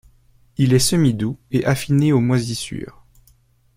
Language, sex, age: French, male, 19-29